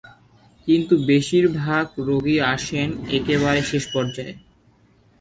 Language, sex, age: Bengali, male, 19-29